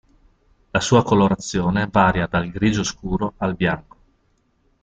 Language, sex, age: Italian, male, 40-49